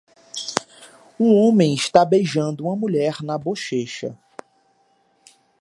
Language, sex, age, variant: Portuguese, male, 19-29, Portuguese (Brasil)